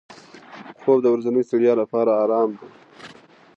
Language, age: Pashto, 30-39